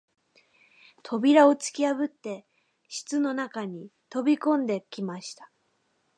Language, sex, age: Japanese, female, 19-29